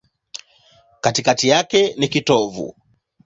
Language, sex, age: Swahili, male, 19-29